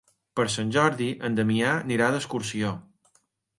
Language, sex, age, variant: Catalan, male, 40-49, Balear